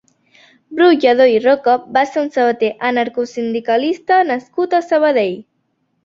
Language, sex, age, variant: Catalan, female, under 19, Central